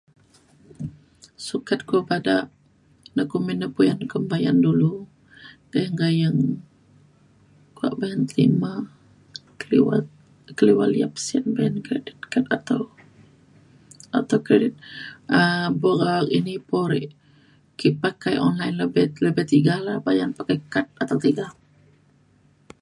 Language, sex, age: Mainstream Kenyah, female, 30-39